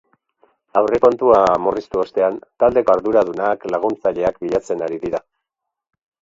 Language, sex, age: Basque, male, 60-69